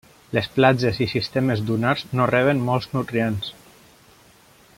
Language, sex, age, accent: Catalan, male, 30-39, valencià